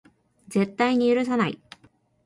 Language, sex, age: Japanese, female, 19-29